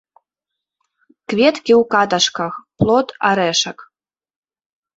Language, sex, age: Belarusian, female, 30-39